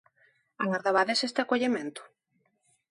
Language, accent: Galician, Neofalante